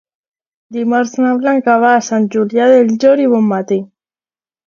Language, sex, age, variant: Catalan, female, under 19, Alacantí